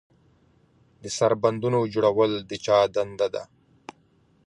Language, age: Pashto, 30-39